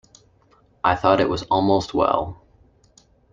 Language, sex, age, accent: English, male, 19-29, Canadian English